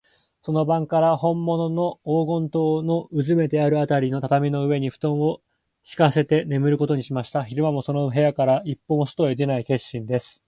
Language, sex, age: Japanese, male, 19-29